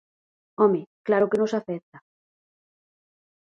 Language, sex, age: Galician, female, 19-29